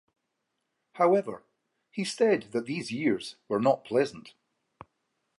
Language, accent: English, Scottish English